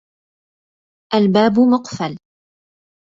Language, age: Arabic, 30-39